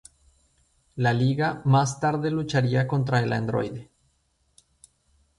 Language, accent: Spanish, Andino-Pacífico: Colombia, Perú, Ecuador, oeste de Bolivia y Venezuela andina